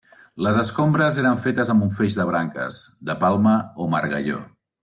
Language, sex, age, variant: Catalan, male, 40-49, Central